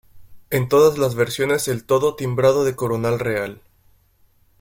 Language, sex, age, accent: Spanish, male, 19-29, México